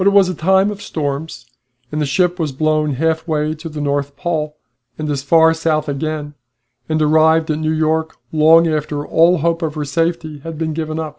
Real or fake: real